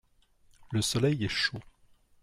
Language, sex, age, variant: French, male, 19-29, Français de métropole